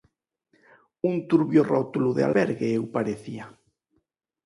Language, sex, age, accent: Galician, male, 40-49, Normativo (estándar)